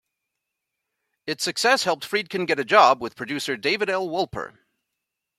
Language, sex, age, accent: English, male, 50-59, United States English